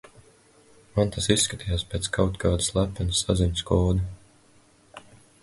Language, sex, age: Latvian, male, 19-29